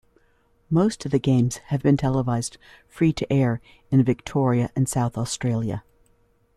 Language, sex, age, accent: English, female, 50-59, United States English